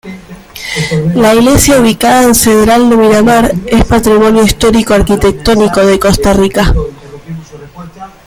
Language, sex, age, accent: Spanish, female, 19-29, Rioplatense: Argentina, Uruguay, este de Bolivia, Paraguay